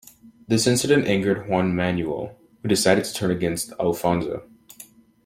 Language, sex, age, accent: English, male, under 19, United States English